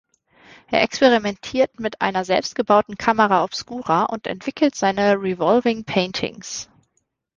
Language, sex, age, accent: German, female, 19-29, Deutschland Deutsch